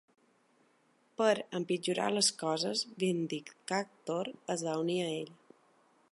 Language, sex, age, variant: Catalan, female, 30-39, Balear